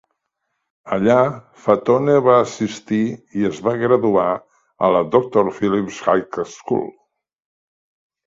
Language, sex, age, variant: Catalan, male, 60-69, Central